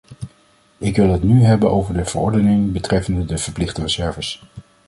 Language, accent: Dutch, Nederlands Nederlands